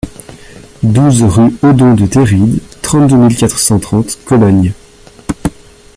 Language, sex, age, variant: French, male, 19-29, Français de métropole